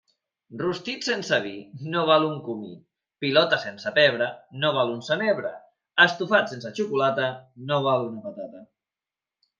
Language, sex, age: Catalan, male, 30-39